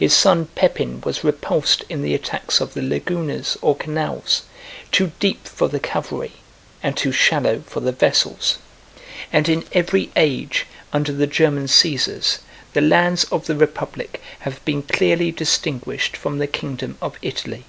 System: none